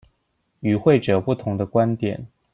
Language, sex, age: Chinese, male, 40-49